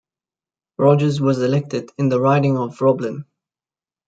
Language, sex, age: English, male, 19-29